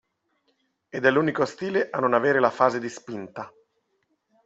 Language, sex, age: Italian, male, 40-49